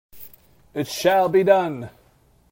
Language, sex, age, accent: English, male, 30-39, Canadian English